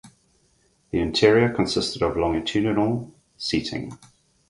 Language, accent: English, Southern African (South Africa, Zimbabwe, Namibia)